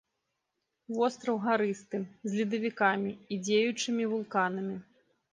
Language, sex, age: Belarusian, female, 19-29